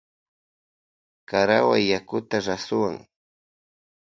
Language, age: Loja Highland Quichua, 40-49